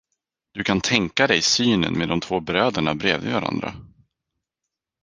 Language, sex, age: Swedish, male, 19-29